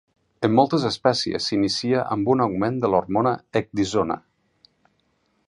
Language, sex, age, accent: Catalan, male, 50-59, valencià